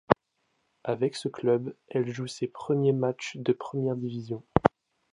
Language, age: French, 19-29